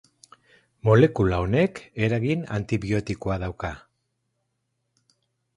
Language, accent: Basque, Erdialdekoa edo Nafarra (Gipuzkoa, Nafarroa)